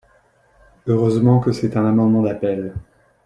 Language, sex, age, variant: French, male, 30-39, Français de métropole